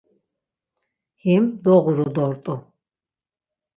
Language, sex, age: Laz, female, 60-69